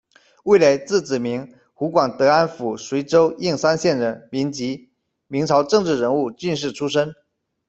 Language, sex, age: Chinese, male, 30-39